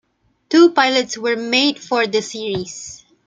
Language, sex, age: English, female, 19-29